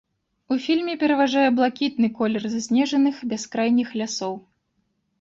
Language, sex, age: Belarusian, female, 19-29